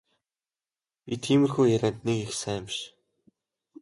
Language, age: Mongolian, 19-29